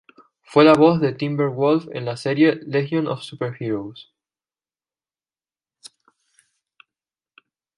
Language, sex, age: Spanish, female, 19-29